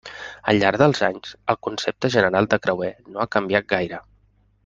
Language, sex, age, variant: Catalan, male, 30-39, Central